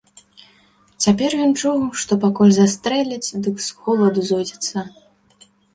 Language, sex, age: Belarusian, female, 19-29